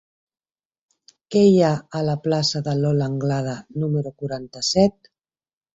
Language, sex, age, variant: Catalan, female, 40-49, Central